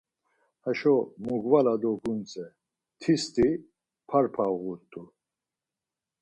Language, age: Laz, 60-69